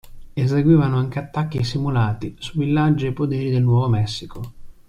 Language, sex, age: Italian, male, 30-39